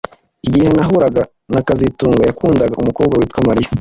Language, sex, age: Kinyarwanda, male, 19-29